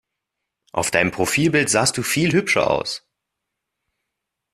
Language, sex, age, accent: German, male, under 19, Deutschland Deutsch